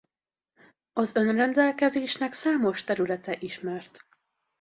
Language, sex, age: Hungarian, female, 19-29